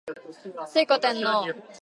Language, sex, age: Japanese, female, 19-29